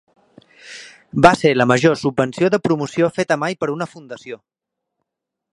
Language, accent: Catalan, balear; central